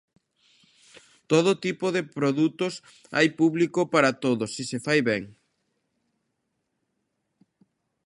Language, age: Galician, 19-29